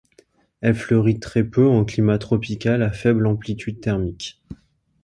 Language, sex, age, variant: French, male, 19-29, Français de métropole